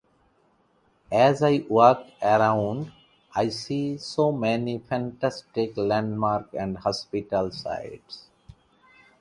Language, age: English, 40-49